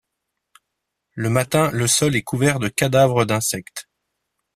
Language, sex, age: French, male, 40-49